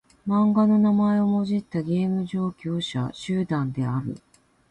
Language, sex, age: Japanese, female, 50-59